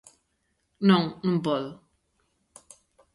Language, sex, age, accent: Galician, female, 30-39, Oriental (común en zona oriental)